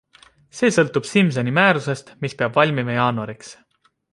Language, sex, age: Estonian, male, 30-39